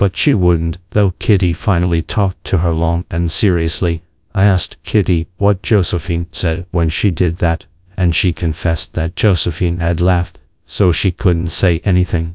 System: TTS, GradTTS